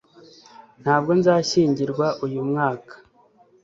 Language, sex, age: Kinyarwanda, male, 30-39